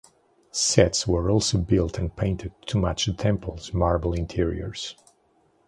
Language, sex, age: English, male, 40-49